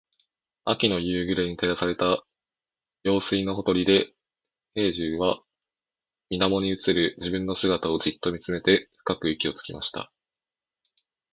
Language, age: Japanese, under 19